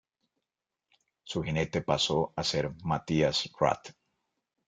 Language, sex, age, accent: Spanish, male, 40-49, Andino-Pacífico: Colombia, Perú, Ecuador, oeste de Bolivia y Venezuela andina